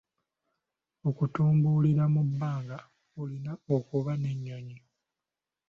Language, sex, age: Ganda, male, 19-29